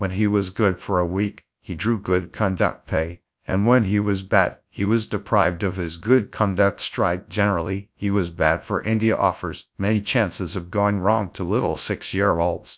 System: TTS, GradTTS